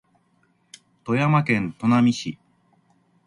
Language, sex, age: Japanese, male, 50-59